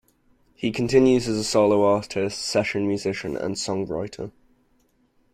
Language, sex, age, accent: English, male, 19-29, England English